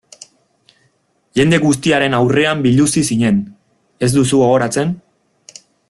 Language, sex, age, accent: Basque, male, 19-29, Erdialdekoa edo Nafarra (Gipuzkoa, Nafarroa)